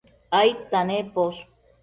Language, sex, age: Matsés, female, 30-39